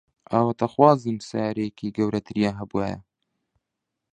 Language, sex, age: Central Kurdish, male, 19-29